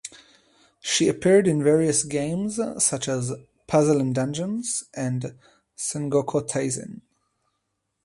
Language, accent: English, Israeli